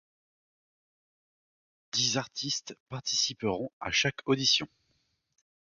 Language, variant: French, Français de métropole